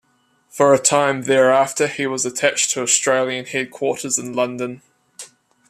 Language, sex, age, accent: English, male, 19-29, New Zealand English